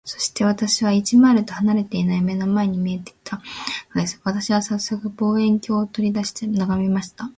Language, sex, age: Japanese, female, under 19